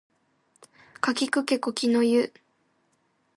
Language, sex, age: Japanese, female, under 19